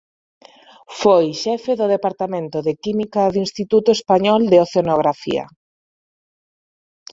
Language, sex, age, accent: Galician, female, 30-39, Normativo (estándar)